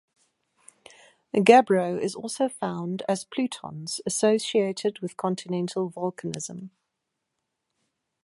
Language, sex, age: English, female, 30-39